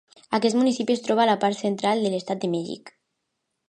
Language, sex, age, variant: Catalan, female, under 19, Alacantí